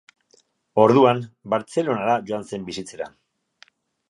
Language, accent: Basque, Erdialdekoa edo Nafarra (Gipuzkoa, Nafarroa)